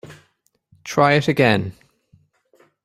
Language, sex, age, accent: English, male, 19-29, Irish English